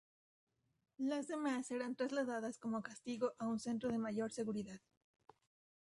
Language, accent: Spanish, México